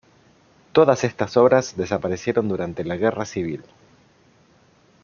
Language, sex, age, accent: Spanish, male, 30-39, Rioplatense: Argentina, Uruguay, este de Bolivia, Paraguay